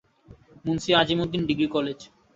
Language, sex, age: Bengali, male, 19-29